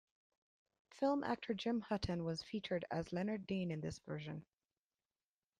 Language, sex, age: English, female, 40-49